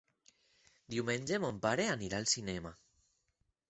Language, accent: Catalan, valencià; valencià meridional